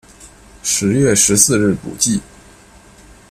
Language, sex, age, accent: Chinese, male, 19-29, 出生地：河南省